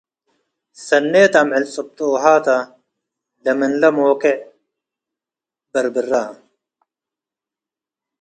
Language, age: Tigre, 19-29